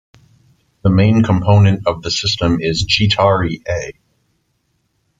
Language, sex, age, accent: English, male, 40-49, United States English